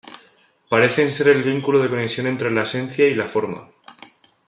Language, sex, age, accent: Spanish, male, 19-29, España: Centro-Sur peninsular (Madrid, Toledo, Castilla-La Mancha)